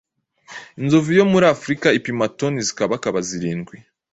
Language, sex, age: Kinyarwanda, male, 19-29